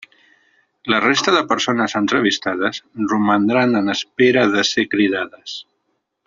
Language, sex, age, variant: Catalan, male, 40-49, Central